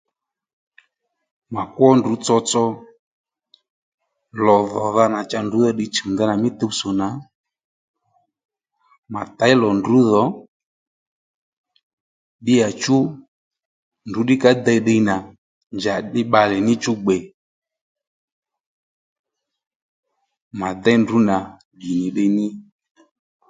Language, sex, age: Lendu, male, 30-39